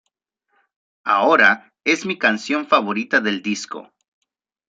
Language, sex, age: Spanish, male, 30-39